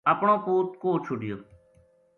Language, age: Gujari, 40-49